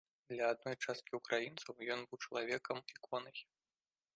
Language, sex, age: Belarusian, male, 19-29